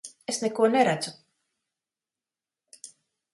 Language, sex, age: Latvian, female, 50-59